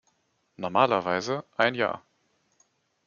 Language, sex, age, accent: German, male, 19-29, Deutschland Deutsch